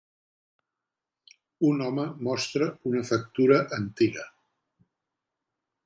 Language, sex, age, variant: Catalan, male, 60-69, Central